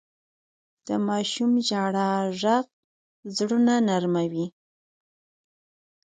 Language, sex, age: Pashto, female, 30-39